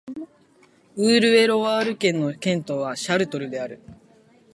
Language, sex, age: Japanese, female, 19-29